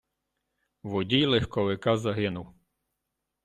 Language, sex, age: Ukrainian, male, 30-39